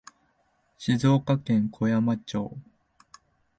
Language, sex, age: Japanese, male, 19-29